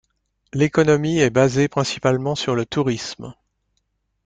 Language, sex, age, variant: French, male, 60-69, Français de métropole